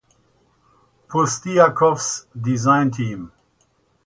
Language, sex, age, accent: English, male, 50-59, United States English